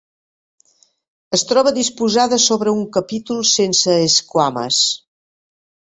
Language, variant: Catalan, Septentrional